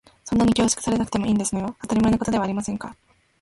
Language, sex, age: Japanese, female, 19-29